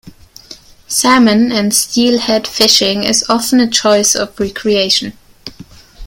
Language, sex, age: English, female, 19-29